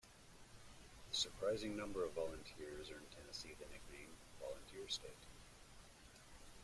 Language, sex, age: English, male, 40-49